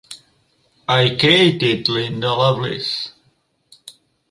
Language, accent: English, United States English; England English